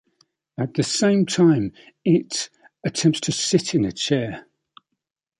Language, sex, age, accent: English, male, 40-49, England English